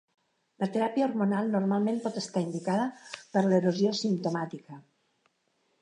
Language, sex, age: Catalan, female, 50-59